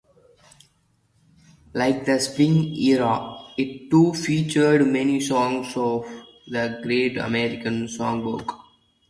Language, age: English, 19-29